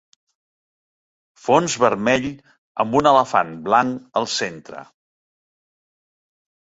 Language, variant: Catalan, Central